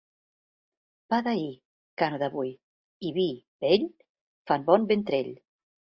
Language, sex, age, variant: Catalan, female, 50-59, Septentrional